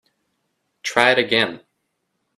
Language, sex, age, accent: English, male, 19-29, United States English